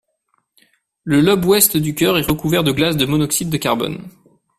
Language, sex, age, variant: French, male, 30-39, Français de métropole